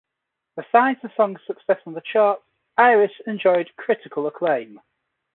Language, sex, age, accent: English, male, 19-29, England English